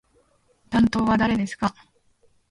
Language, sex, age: Japanese, female, 19-29